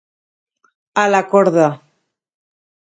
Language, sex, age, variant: Catalan, female, 30-39, Valencià meridional